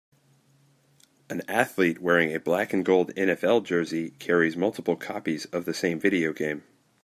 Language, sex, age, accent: English, male, 30-39, United States English